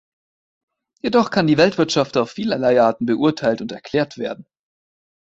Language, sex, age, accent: German, male, 19-29, Deutschland Deutsch